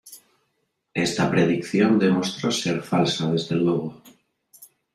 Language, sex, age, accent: Spanish, male, 30-39, España: Centro-Sur peninsular (Madrid, Toledo, Castilla-La Mancha)